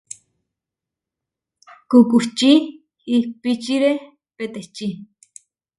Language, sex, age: Huarijio, female, 30-39